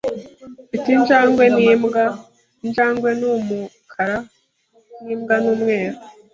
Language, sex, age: Kinyarwanda, female, 19-29